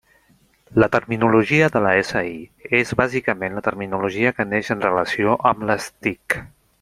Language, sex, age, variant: Catalan, male, 50-59, Central